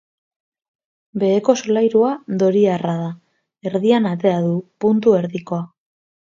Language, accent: Basque, Mendebalekoa (Araba, Bizkaia, Gipuzkoako mendebaleko herri batzuk)